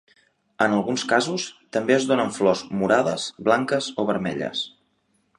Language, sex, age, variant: Catalan, male, 19-29, Central